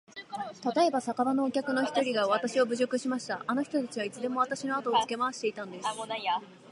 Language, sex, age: Japanese, female, under 19